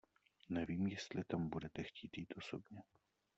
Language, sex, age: Czech, male, 30-39